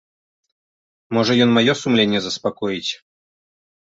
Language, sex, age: Belarusian, male, 30-39